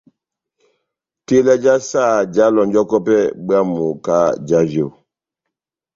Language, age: Batanga, 60-69